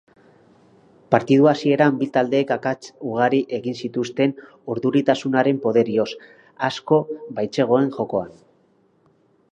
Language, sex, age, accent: Basque, male, 30-39, Mendebalekoa (Araba, Bizkaia, Gipuzkoako mendebaleko herri batzuk)